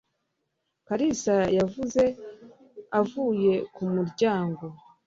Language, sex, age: Kinyarwanda, female, 30-39